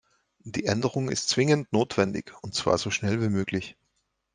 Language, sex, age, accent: German, male, 40-49, Österreichisches Deutsch